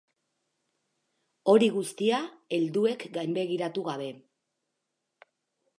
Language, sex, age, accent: Basque, female, 40-49, Erdialdekoa edo Nafarra (Gipuzkoa, Nafarroa)